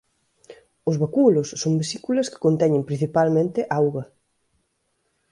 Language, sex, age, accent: Galician, female, 19-29, Central (gheada)